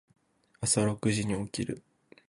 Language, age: Japanese, 19-29